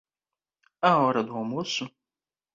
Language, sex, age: Portuguese, male, 19-29